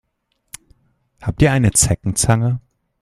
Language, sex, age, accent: German, male, 19-29, Deutschland Deutsch